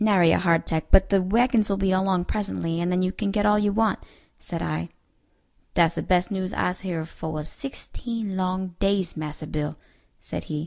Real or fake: real